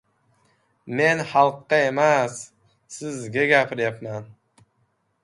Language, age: Uzbek, 19-29